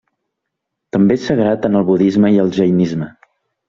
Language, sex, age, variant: Catalan, male, 19-29, Central